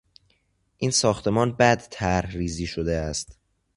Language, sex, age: Persian, male, under 19